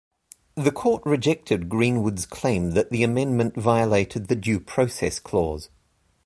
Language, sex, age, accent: English, male, 30-39, New Zealand English